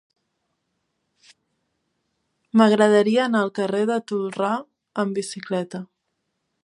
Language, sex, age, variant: Catalan, female, 19-29, Central